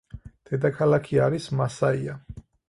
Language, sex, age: Georgian, male, 30-39